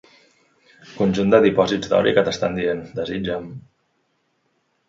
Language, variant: Catalan, Central